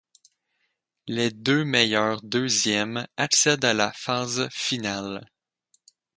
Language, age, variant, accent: French, 19-29, Français d'Amérique du Nord, Français du Canada